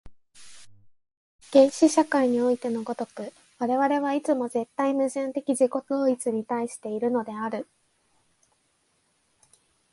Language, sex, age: Japanese, female, 19-29